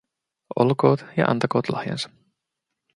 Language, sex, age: Finnish, male, 30-39